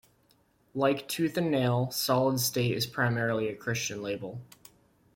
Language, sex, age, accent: English, male, 19-29, United States English